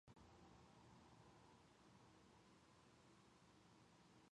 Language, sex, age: English, female, 19-29